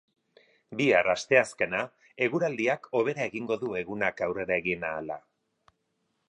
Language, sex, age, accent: Basque, male, 50-59, Erdialdekoa edo Nafarra (Gipuzkoa, Nafarroa)